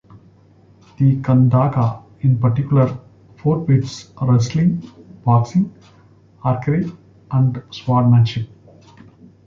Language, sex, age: English, male, 40-49